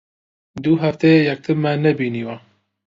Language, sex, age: Central Kurdish, male, 19-29